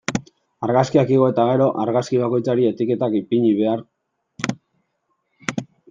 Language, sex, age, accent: Basque, male, 19-29, Mendebalekoa (Araba, Bizkaia, Gipuzkoako mendebaleko herri batzuk)